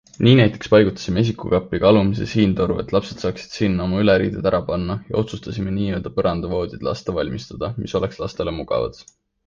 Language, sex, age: Estonian, male, 19-29